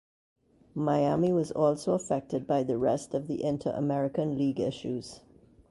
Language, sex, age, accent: English, female, 50-59, West Indies and Bermuda (Bahamas, Bermuda, Jamaica, Trinidad)